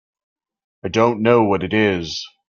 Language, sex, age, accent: English, male, 40-49, Canadian English